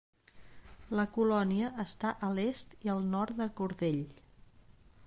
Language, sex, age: Catalan, female, 40-49